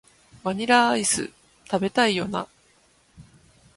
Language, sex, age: Japanese, female, 30-39